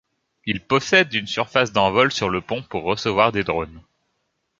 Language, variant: French, Français de métropole